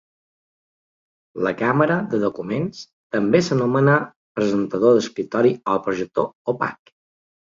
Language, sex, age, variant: Catalan, male, 30-39, Balear